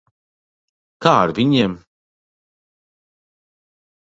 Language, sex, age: Latvian, male, 30-39